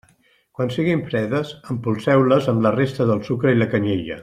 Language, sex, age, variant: Catalan, male, 60-69, Central